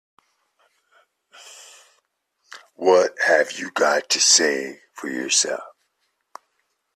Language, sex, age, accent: English, male, 50-59, England English